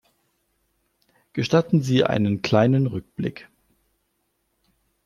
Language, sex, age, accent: German, male, 40-49, Deutschland Deutsch